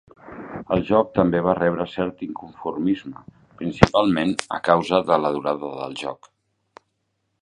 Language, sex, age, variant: Catalan, male, 40-49, Central